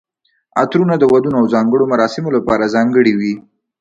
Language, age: Pashto, 19-29